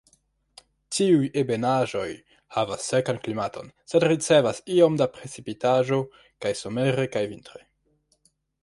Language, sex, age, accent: Esperanto, male, under 19, Internacia